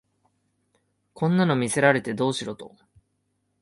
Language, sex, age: Japanese, male, 19-29